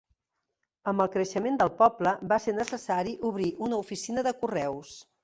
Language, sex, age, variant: Catalan, female, 50-59, Central